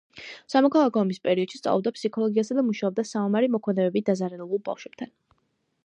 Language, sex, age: Georgian, female, under 19